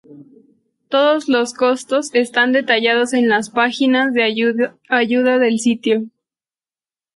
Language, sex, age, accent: Spanish, female, 19-29, México